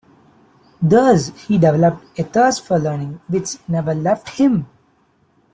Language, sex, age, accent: English, male, 19-29, India and South Asia (India, Pakistan, Sri Lanka)